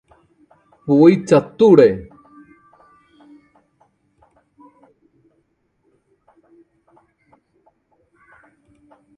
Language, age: Malayalam, 60-69